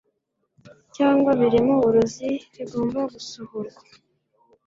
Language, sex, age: Kinyarwanda, female, 19-29